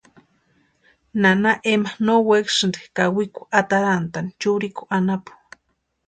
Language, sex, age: Western Highland Purepecha, female, 19-29